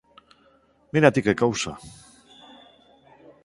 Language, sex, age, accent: Galician, male, 50-59, Neofalante